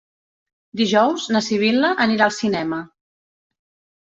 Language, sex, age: Catalan, female, 50-59